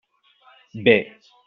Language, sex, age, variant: Catalan, male, 30-39, Central